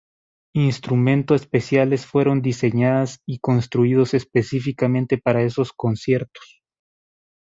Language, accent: Spanish, América central